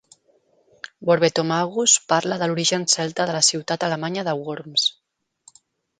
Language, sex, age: Catalan, female, 40-49